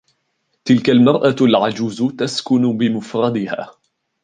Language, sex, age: Arabic, male, 19-29